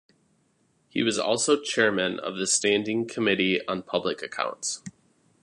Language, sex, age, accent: English, male, 30-39, United States English